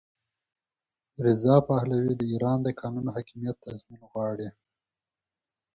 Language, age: Pashto, 30-39